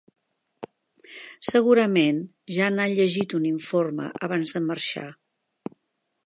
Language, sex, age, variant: Catalan, female, 60-69, Central